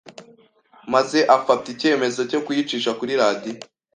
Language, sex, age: Kinyarwanda, male, 19-29